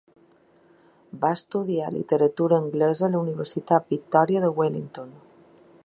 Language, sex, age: Catalan, female, 40-49